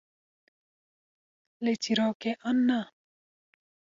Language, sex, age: Kurdish, female, 19-29